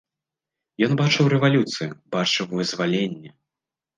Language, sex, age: Belarusian, male, under 19